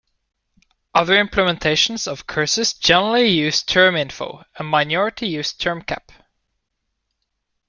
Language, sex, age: English, male, 19-29